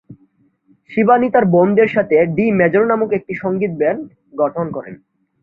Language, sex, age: Bengali, male, 19-29